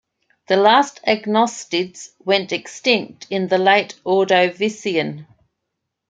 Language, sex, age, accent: English, female, 50-59, Australian English